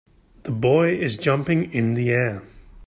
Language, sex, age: English, male, 19-29